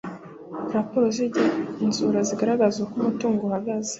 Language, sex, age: Kinyarwanda, female, 19-29